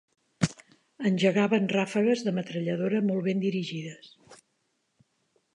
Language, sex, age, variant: Catalan, female, 70-79, Central